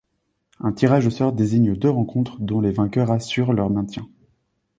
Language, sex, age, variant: French, male, 19-29, Français de métropole